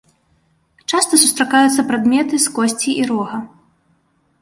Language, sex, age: Belarusian, female, 30-39